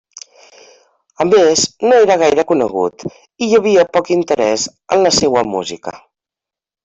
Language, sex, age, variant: Catalan, female, 40-49, Central